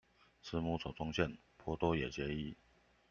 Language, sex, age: Chinese, male, 40-49